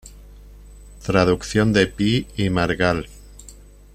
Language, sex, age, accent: Spanish, male, 50-59, España: Sur peninsular (Andalucia, Extremadura, Murcia)